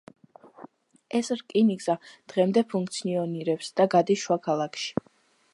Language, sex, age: Georgian, female, under 19